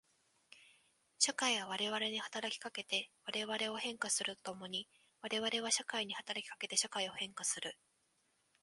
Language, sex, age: Japanese, female, 19-29